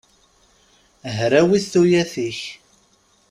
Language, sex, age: Kabyle, male, 30-39